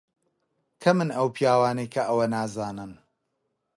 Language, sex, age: Central Kurdish, male, 30-39